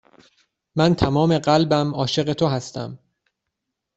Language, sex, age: Persian, male, 19-29